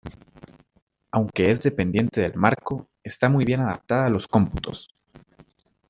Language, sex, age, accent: Spanish, male, under 19, América central